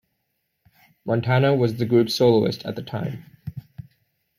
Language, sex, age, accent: English, male, 19-29, Canadian English